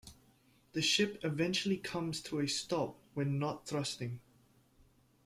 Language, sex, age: English, male, 19-29